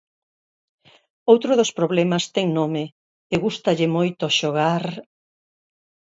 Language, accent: Galician, Normativo (estándar)